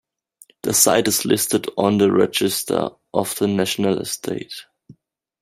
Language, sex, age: English, male, 19-29